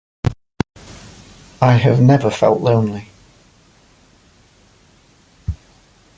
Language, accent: English, England English